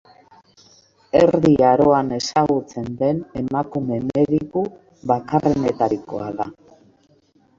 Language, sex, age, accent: Basque, female, 60-69, Mendebalekoa (Araba, Bizkaia, Gipuzkoako mendebaleko herri batzuk)